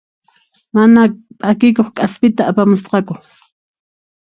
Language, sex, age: Puno Quechua, female, 60-69